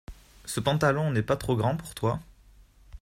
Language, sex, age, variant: French, male, 19-29, Français de métropole